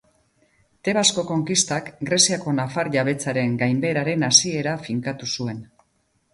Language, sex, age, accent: Basque, female, 50-59, Mendebalekoa (Araba, Bizkaia, Gipuzkoako mendebaleko herri batzuk)